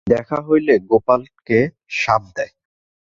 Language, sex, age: Bengali, male, 19-29